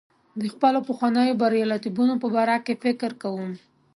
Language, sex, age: Pashto, female, 19-29